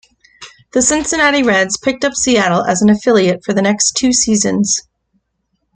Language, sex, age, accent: English, female, 40-49, United States English